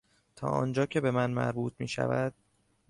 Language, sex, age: Persian, male, 19-29